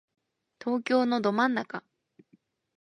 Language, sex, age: Japanese, female, 19-29